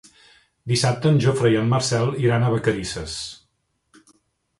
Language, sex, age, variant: Catalan, male, 40-49, Central